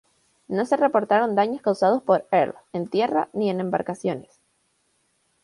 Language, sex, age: Spanish, female, 19-29